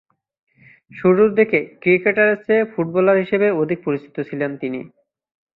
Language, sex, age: Bengali, male, 19-29